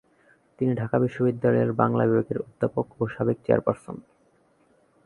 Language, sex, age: Bengali, male, 19-29